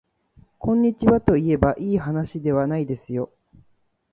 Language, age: Japanese, 19-29